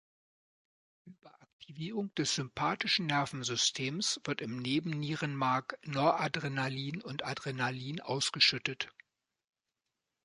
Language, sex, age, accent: German, male, 50-59, Deutschland Deutsch